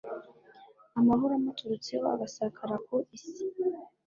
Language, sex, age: Kinyarwanda, female, under 19